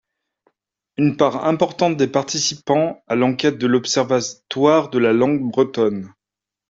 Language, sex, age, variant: French, male, 40-49, Français de métropole